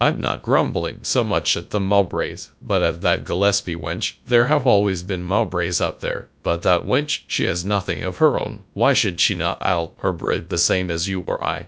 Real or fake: fake